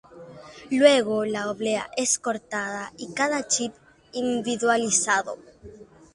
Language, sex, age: Spanish, female, under 19